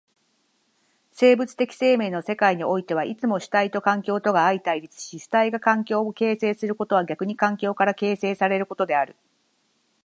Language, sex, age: Japanese, female, 30-39